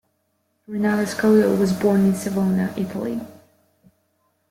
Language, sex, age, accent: English, female, 19-29, United States English